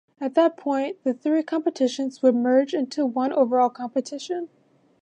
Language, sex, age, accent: English, female, under 19, United States English